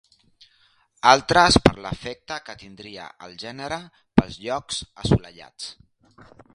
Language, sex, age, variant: Catalan, male, 40-49, Central